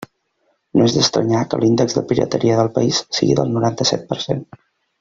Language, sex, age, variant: Catalan, male, 30-39, Central